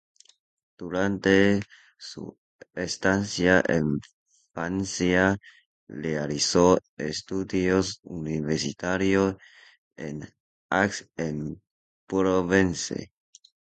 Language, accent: Spanish, Rioplatense: Argentina, Uruguay, este de Bolivia, Paraguay